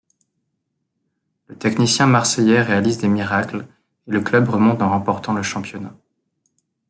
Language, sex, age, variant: French, male, 19-29, Français de métropole